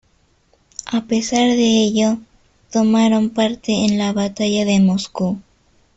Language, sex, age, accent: Spanish, female, under 19, Andino-Pacífico: Colombia, Perú, Ecuador, oeste de Bolivia y Venezuela andina